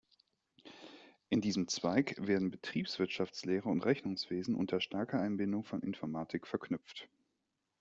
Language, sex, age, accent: German, male, 30-39, Deutschland Deutsch